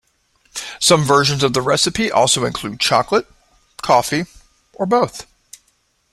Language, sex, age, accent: English, male, 40-49, United States English